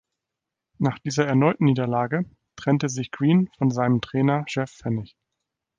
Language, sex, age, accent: German, male, 30-39, Deutschland Deutsch